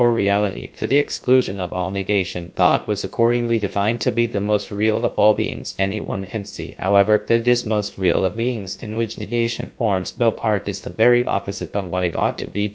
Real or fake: fake